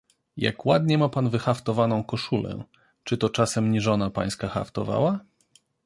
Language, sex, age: Polish, male, 30-39